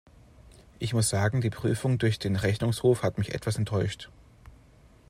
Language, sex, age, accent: German, male, 30-39, Deutschland Deutsch